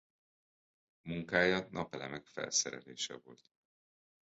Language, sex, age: Hungarian, male, 40-49